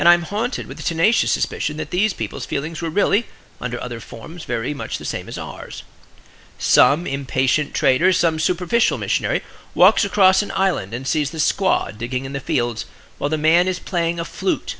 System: none